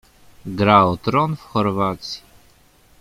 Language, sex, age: Polish, male, 30-39